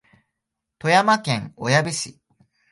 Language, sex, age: Japanese, male, 19-29